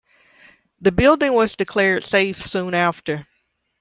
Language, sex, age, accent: English, female, 30-39, United States English